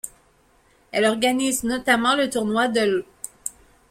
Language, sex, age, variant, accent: French, female, 40-49, Français d'Amérique du Nord, Français du Canada